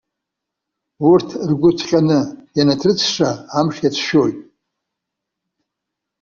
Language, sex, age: Abkhazian, male, 70-79